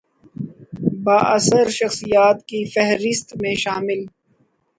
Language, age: Urdu, 40-49